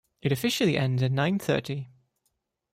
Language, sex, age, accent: English, male, 19-29, England English